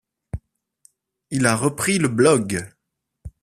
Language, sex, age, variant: French, male, 30-39, Français de métropole